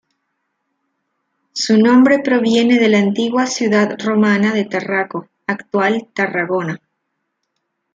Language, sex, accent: Spanish, female, Andino-Pacífico: Colombia, Perú, Ecuador, oeste de Bolivia y Venezuela andina